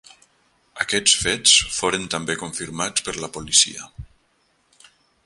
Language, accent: Catalan, septentrional; valencià